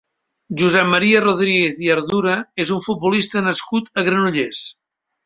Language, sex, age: Catalan, male, 60-69